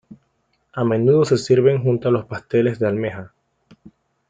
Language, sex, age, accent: Spanish, male, 19-29, América central